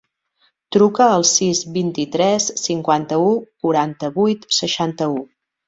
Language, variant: Catalan, Central